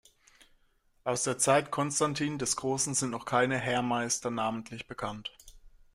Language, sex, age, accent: German, male, 19-29, Deutschland Deutsch